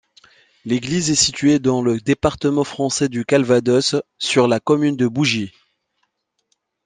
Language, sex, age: French, male, 30-39